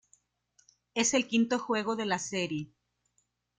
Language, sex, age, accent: Spanish, female, 40-49, México